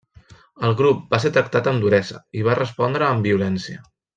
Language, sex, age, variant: Catalan, male, 30-39, Central